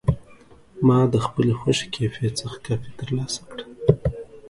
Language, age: Pashto, 19-29